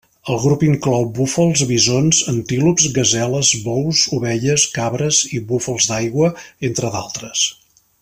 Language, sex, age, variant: Catalan, male, 50-59, Central